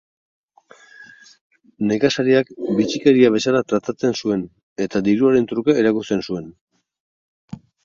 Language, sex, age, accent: Basque, male, 60-69, Mendebalekoa (Araba, Bizkaia, Gipuzkoako mendebaleko herri batzuk)